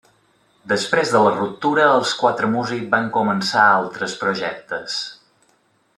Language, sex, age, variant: Catalan, male, 30-39, Balear